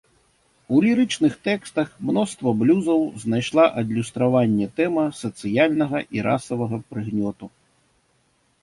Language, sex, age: Belarusian, male, 50-59